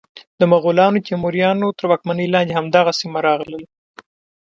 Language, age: Pashto, 19-29